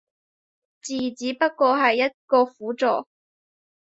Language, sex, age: Cantonese, female, 19-29